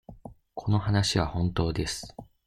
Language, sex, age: Japanese, male, under 19